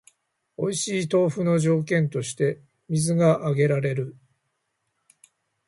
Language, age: Japanese, 50-59